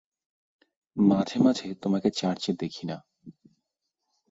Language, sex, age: Bengali, male, 19-29